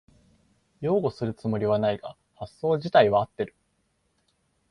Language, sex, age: Japanese, male, 19-29